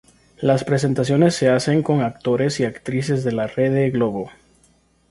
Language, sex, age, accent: Spanish, male, 30-39, América central